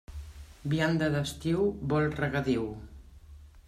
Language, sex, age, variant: Catalan, female, 60-69, Central